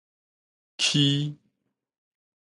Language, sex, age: Min Nan Chinese, male, 30-39